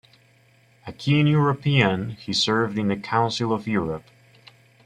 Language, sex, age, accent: English, male, 19-29, United States English